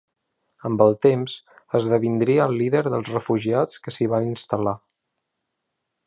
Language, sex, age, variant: Catalan, male, 19-29, Central